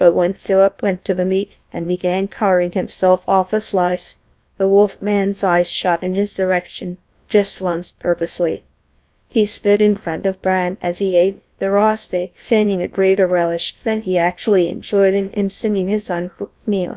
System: TTS, GlowTTS